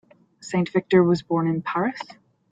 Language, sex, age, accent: English, female, 19-29, Irish English